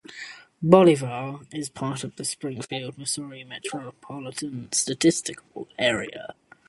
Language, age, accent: English, 19-29, England English